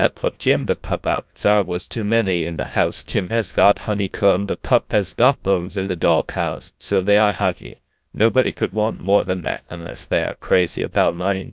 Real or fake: fake